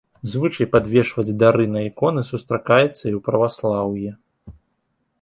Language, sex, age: Belarusian, male, 19-29